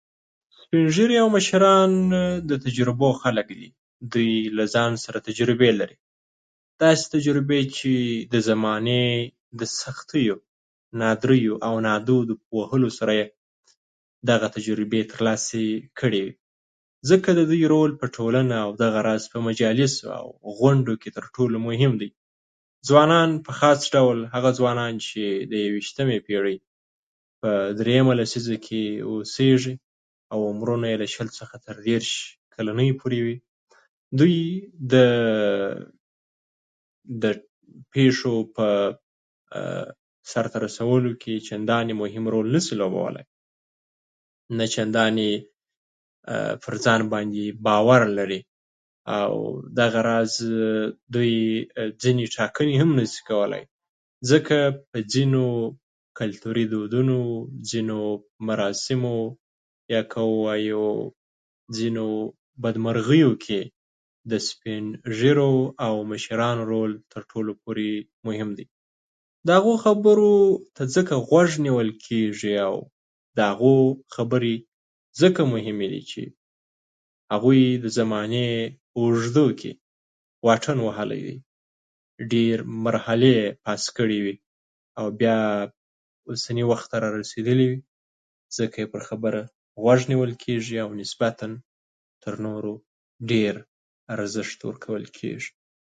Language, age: Pashto, 19-29